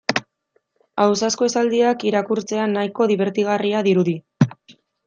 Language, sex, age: Basque, female, 19-29